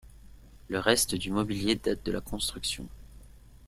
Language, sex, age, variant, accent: French, male, 19-29, Français d'Europe, Français de Belgique